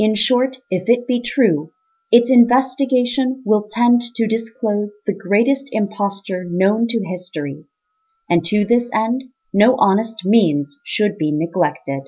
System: none